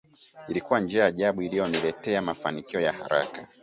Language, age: Swahili, 30-39